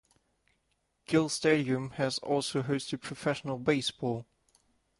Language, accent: English, German